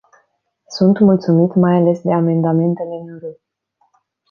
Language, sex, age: Romanian, female, 19-29